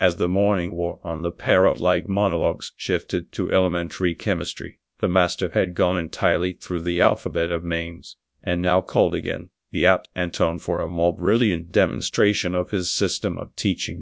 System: TTS, GradTTS